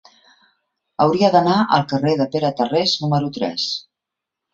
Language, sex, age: Catalan, female, 50-59